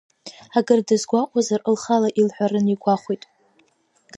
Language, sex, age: Abkhazian, female, under 19